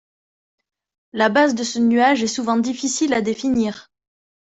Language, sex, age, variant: French, female, 30-39, Français de métropole